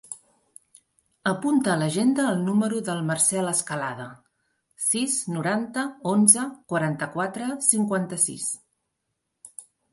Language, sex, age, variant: Catalan, female, 40-49, Central